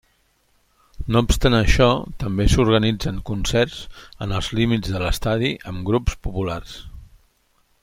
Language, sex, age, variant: Catalan, male, 50-59, Central